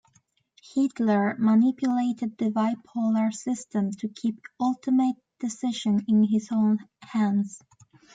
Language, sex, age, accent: English, female, 19-29, Irish English